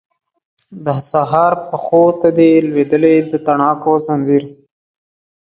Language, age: Pashto, 19-29